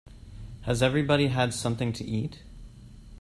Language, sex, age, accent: English, male, 30-39, Canadian English